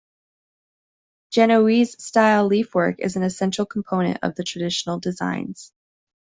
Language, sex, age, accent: English, female, 30-39, United States English